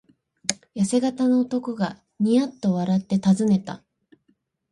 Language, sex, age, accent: Japanese, female, 19-29, 標準語